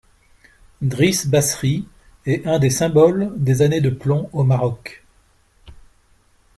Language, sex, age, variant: French, male, 60-69, Français de métropole